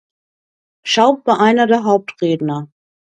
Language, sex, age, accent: German, female, 60-69, Deutschland Deutsch